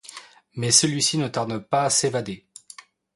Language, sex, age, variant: French, male, 30-39, Français de métropole